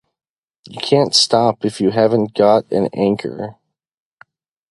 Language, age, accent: English, 19-29, United States English; midwest